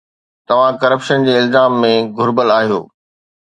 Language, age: Sindhi, 40-49